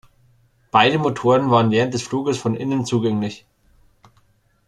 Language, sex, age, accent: German, male, 30-39, Deutschland Deutsch